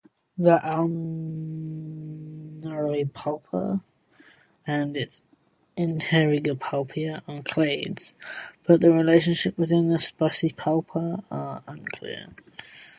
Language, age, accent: English, 19-29, England English